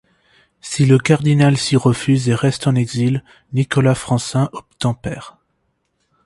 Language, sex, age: French, male, 19-29